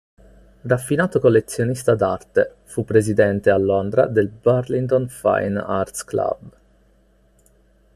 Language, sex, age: Italian, male, 19-29